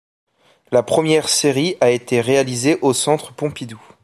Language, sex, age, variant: French, male, 19-29, Français de métropole